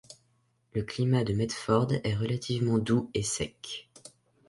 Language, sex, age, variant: French, male, under 19, Français de métropole